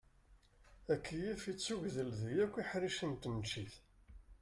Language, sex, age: Kabyle, male, 50-59